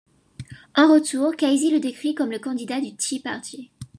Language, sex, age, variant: French, female, under 19, Français de métropole